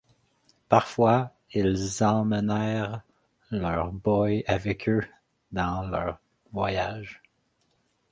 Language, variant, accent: French, Français d'Amérique du Nord, Français du Canada